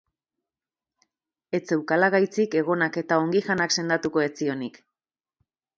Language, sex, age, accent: Basque, female, 30-39, Erdialdekoa edo Nafarra (Gipuzkoa, Nafarroa)